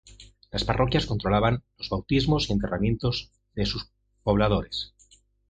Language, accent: Spanish, España: Centro-Sur peninsular (Madrid, Toledo, Castilla-La Mancha)